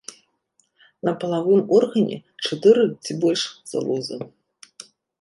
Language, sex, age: Belarusian, female, 30-39